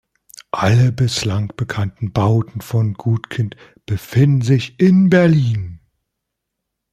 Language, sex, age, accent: German, male, 40-49, Deutschland Deutsch